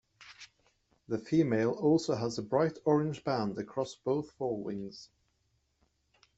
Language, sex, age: English, male, 30-39